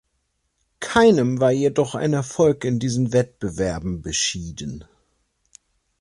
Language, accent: German, Deutschland Deutsch